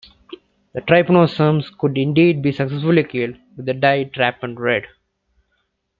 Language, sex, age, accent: English, male, 19-29, India and South Asia (India, Pakistan, Sri Lanka)